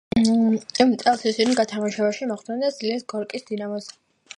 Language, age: Georgian, 19-29